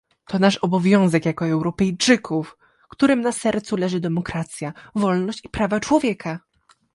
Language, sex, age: Polish, female, 19-29